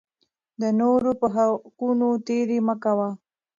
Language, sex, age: Pashto, female, 30-39